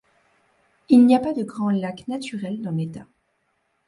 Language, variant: French, Français de métropole